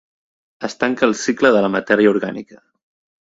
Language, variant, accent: Catalan, Central, central